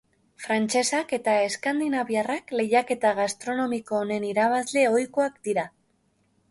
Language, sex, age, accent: Basque, female, 30-39, Erdialdekoa edo Nafarra (Gipuzkoa, Nafarroa)